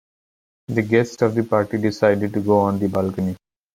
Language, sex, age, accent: English, male, 30-39, India and South Asia (India, Pakistan, Sri Lanka)